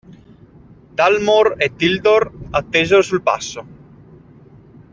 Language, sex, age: Italian, male, 30-39